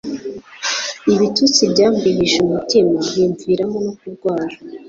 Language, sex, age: Kinyarwanda, female, 19-29